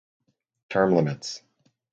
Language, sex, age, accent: English, male, under 19, United States English